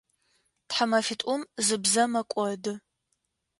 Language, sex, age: Adyghe, female, 19-29